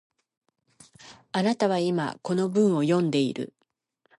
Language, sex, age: Japanese, female, 60-69